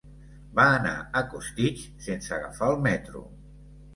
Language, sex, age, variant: Catalan, male, 60-69, Central